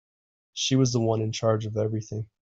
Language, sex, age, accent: English, male, 19-29, United States English